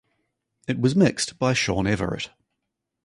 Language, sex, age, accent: English, male, 30-39, New Zealand English